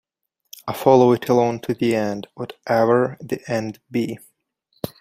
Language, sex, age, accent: English, male, under 19, Canadian English